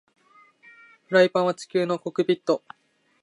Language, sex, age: Japanese, male, 19-29